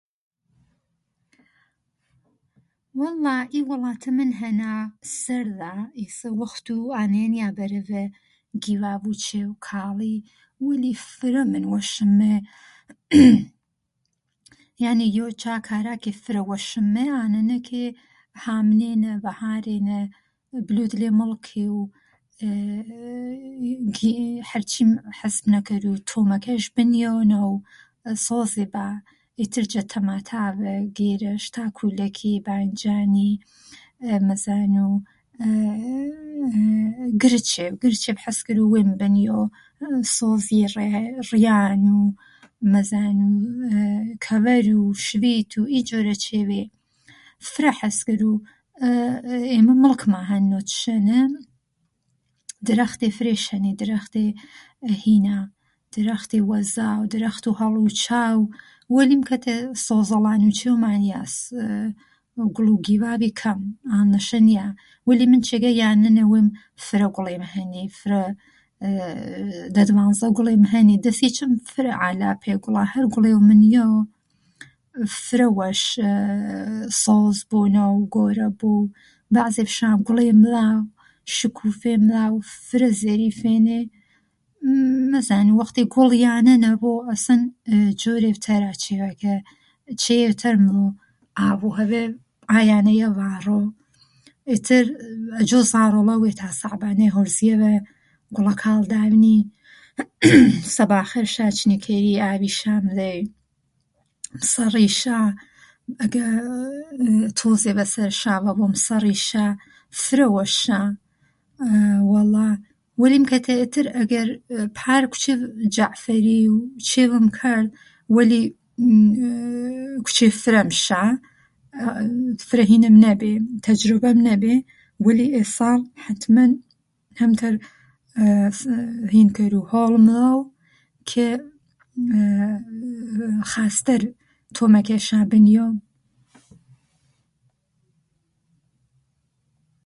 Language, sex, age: Gurani, female, 40-49